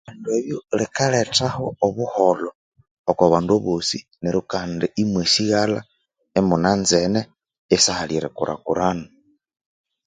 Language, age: Konzo, 30-39